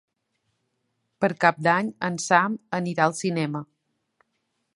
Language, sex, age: Catalan, female, 40-49